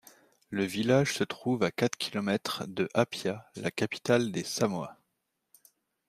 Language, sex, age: French, male, 30-39